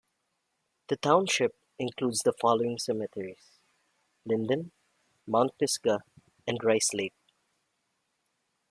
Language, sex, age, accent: English, male, under 19, Filipino